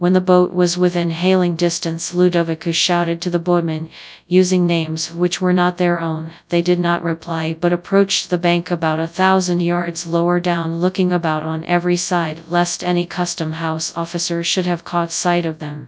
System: TTS, FastPitch